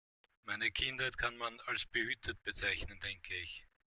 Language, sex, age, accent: German, male, 30-39, Österreichisches Deutsch